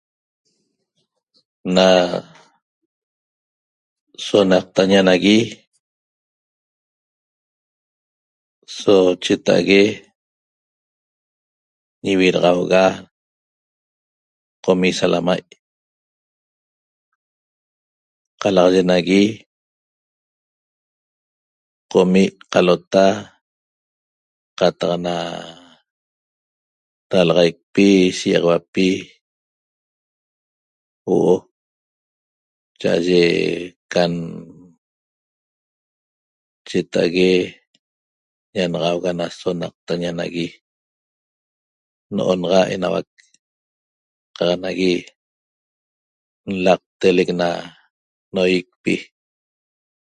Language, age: Toba, 50-59